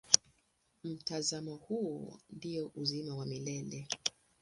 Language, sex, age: Swahili, female, 60-69